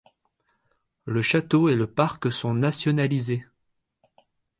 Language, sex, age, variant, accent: French, male, 30-39, Français d'Europe, Français de Belgique